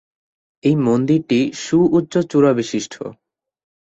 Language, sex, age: Bengali, male, 19-29